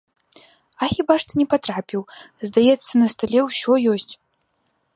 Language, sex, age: Belarusian, female, under 19